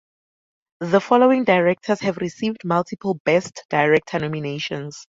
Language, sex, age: English, female, 19-29